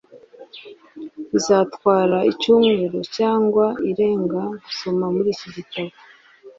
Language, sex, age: Kinyarwanda, male, 40-49